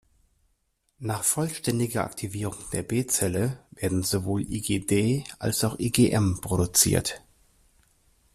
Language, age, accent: German, 30-39, Deutschland Deutsch